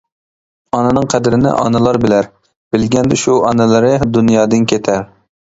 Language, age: Uyghur, 19-29